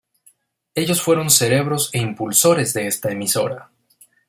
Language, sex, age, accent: Spanish, male, 19-29, México